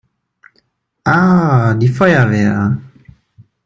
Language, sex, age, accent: German, male, 19-29, Deutschland Deutsch